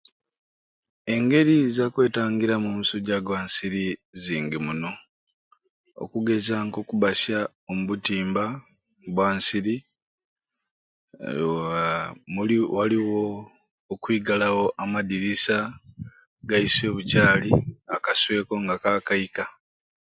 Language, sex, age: Ruuli, male, 30-39